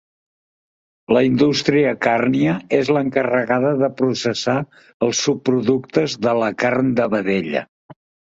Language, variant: Catalan, Central